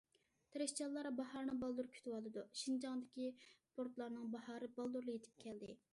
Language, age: Uyghur, 19-29